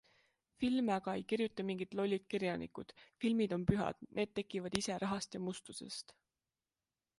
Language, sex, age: Estonian, female, 19-29